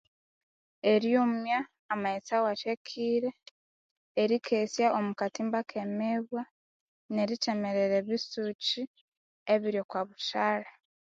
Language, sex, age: Konzo, female, 19-29